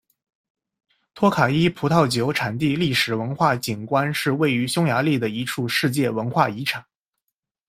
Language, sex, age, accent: Chinese, male, 19-29, 出生地：江苏省